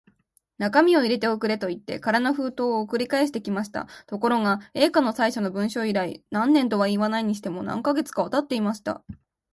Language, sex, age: Japanese, female, 19-29